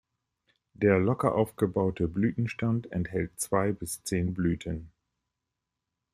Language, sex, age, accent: German, male, 50-59, Deutschland Deutsch